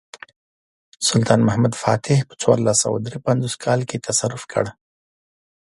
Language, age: Pashto, 30-39